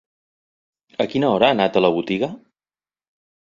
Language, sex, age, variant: Catalan, male, 40-49, Central